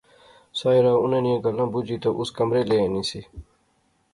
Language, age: Pahari-Potwari, 40-49